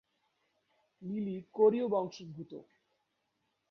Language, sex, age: Bengali, male, 19-29